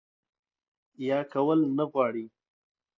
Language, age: Pashto, 30-39